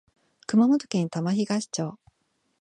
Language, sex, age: Japanese, female, 40-49